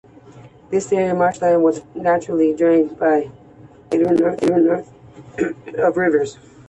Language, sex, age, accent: English, female, 30-39, United States English